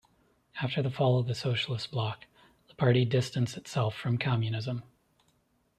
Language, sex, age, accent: English, male, 30-39, United States English